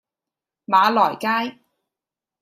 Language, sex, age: Cantonese, female, 19-29